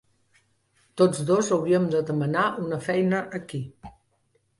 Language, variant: Catalan, Central